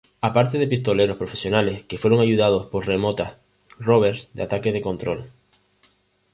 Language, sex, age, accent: Spanish, male, 30-39, España: Islas Canarias